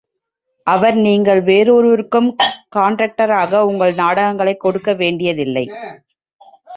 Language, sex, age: Tamil, female, 30-39